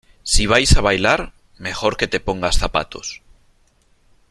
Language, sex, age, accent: Spanish, male, 30-39, España: Norte peninsular (Asturias, Castilla y León, Cantabria, País Vasco, Navarra, Aragón, La Rioja, Guadalajara, Cuenca)